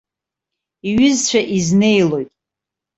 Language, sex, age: Abkhazian, female, 40-49